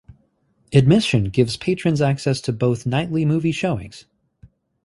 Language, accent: English, United States English